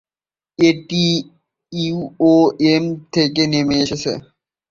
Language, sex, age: Bengali, male, 19-29